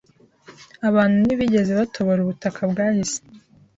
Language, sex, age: Kinyarwanda, female, 19-29